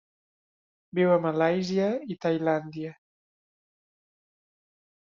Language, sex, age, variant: Catalan, male, 19-29, Septentrional